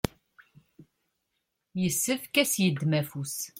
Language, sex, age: Kabyle, female, 40-49